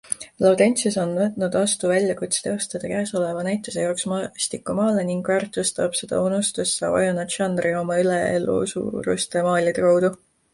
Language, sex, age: Estonian, female, 19-29